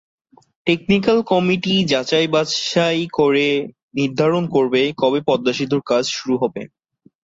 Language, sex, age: Bengali, male, 19-29